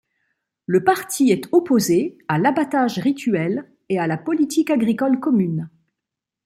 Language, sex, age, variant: French, female, 50-59, Français de métropole